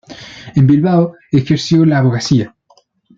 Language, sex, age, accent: Spanish, male, 19-29, Chileno: Chile, Cuyo